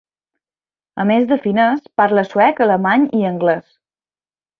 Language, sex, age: Catalan, female, 30-39